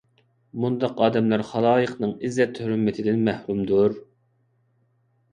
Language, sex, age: Uyghur, male, 19-29